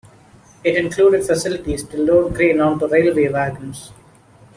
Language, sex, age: English, male, 19-29